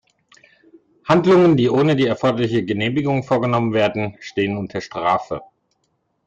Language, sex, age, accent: German, male, 40-49, Deutschland Deutsch